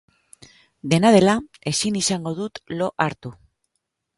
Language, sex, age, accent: Basque, female, 50-59, Mendebalekoa (Araba, Bizkaia, Gipuzkoako mendebaleko herri batzuk)